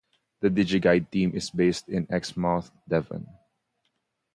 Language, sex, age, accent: English, male, 19-29, Filipino